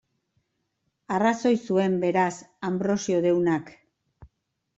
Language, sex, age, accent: Basque, female, 50-59, Mendebalekoa (Araba, Bizkaia, Gipuzkoako mendebaleko herri batzuk)